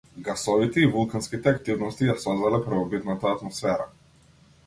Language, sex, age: Macedonian, male, 19-29